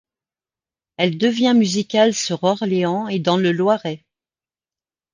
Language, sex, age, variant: French, female, 50-59, Français de métropole